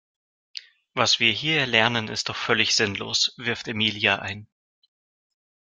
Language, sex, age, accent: German, male, 19-29, Russisch Deutsch